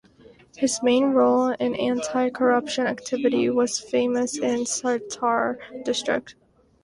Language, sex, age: English, female, 19-29